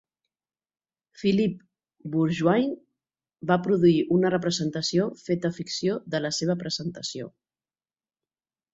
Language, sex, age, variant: Catalan, female, 40-49, Central